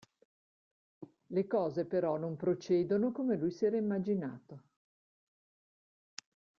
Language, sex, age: Italian, female, 60-69